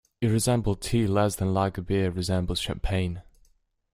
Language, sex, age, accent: English, male, 30-39, United States English